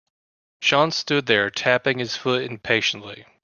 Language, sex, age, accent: English, male, 30-39, United States English